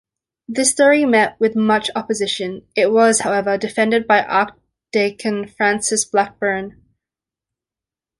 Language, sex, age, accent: English, female, 19-29, Australian English